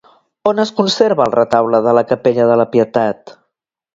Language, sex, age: Catalan, female, 50-59